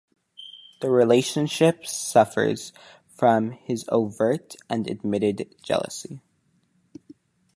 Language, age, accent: English, under 19, United States English